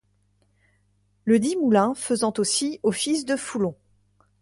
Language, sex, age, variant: French, female, 19-29, Français de métropole